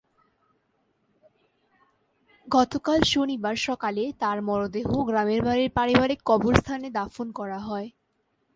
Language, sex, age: Bengali, female, 19-29